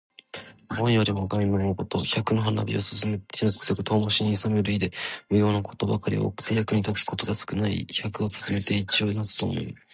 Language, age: Japanese, 19-29